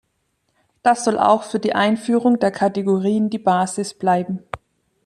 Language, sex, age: German, female, 40-49